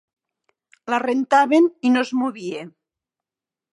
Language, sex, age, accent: Catalan, female, 60-69, occidental